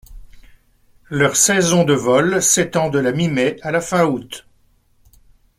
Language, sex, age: French, male, 60-69